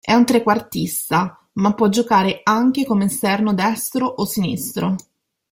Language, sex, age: Italian, female, 30-39